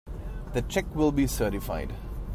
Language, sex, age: English, male, 30-39